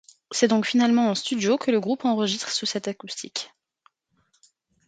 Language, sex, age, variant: French, female, 19-29, Français de métropole